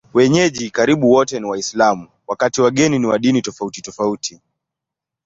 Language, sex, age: Swahili, male, 19-29